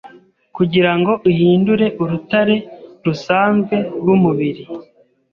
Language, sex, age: Kinyarwanda, male, 19-29